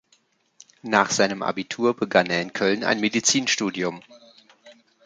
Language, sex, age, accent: German, male, 30-39, Deutschland Deutsch